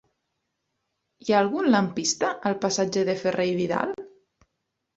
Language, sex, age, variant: Catalan, female, 19-29, Nord-Occidental